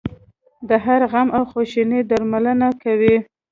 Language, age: Pashto, 19-29